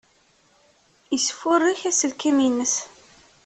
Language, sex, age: Kabyle, female, 30-39